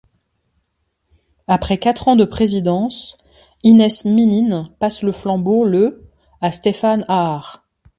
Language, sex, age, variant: French, female, 40-49, Français de métropole